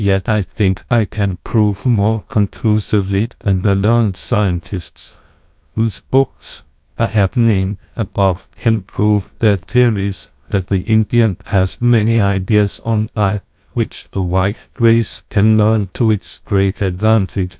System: TTS, GlowTTS